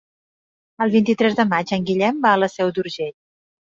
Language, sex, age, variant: Catalan, female, 40-49, Central